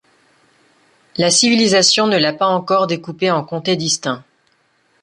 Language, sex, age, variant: French, female, 30-39, Français de métropole